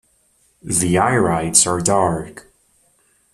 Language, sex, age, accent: English, male, 19-29, United States English